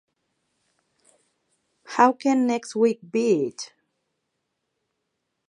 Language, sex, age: English, female, 40-49